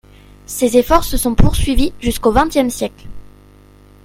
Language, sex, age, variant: French, female, under 19, Français de métropole